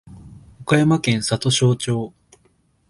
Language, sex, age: Japanese, male, 19-29